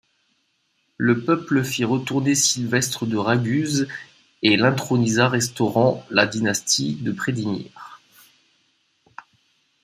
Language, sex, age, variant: French, male, 30-39, Français de métropole